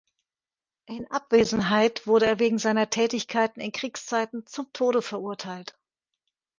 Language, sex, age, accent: German, female, 50-59, Deutschland Deutsch